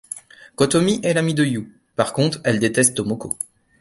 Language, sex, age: French, male, 19-29